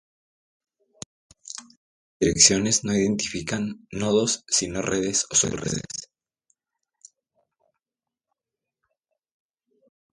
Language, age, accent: Spanish, 30-39, México